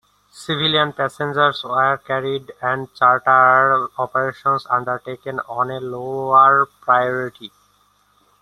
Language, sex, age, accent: English, male, 19-29, India and South Asia (India, Pakistan, Sri Lanka)